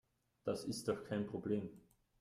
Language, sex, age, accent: German, male, 30-39, Österreichisches Deutsch